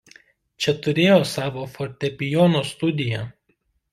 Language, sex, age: Lithuanian, male, 19-29